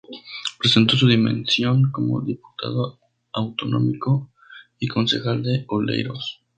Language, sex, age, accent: Spanish, male, 19-29, México